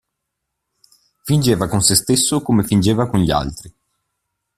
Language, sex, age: Italian, male, 19-29